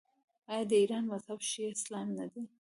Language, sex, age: Pashto, female, 19-29